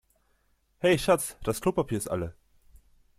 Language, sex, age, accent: German, male, 19-29, Deutschland Deutsch